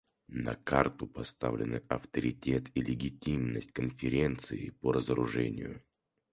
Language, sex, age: Russian, male, 19-29